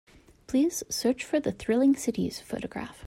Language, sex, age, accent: English, female, 30-39, United States English